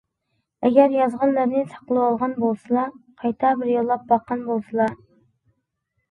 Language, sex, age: Uyghur, female, under 19